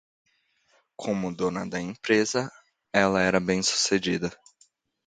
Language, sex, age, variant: Portuguese, male, 19-29, Portuguese (Brasil)